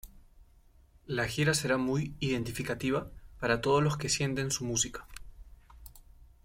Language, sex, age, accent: Spanish, male, 19-29, Andino-Pacífico: Colombia, Perú, Ecuador, oeste de Bolivia y Venezuela andina